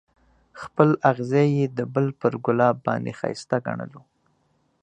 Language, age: Pashto, 30-39